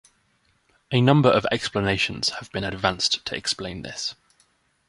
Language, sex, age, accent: English, male, 19-29, England English